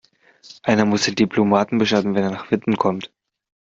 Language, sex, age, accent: German, male, under 19, Deutschland Deutsch